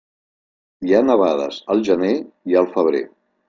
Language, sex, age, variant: Catalan, male, 60-69, Central